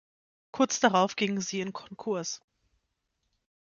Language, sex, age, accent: German, female, 19-29, Deutschland Deutsch